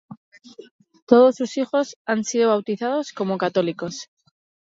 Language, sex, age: Spanish, female, 40-49